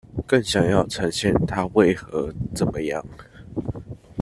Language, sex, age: Chinese, male, 19-29